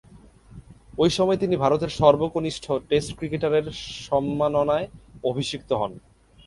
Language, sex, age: Bengali, male, 19-29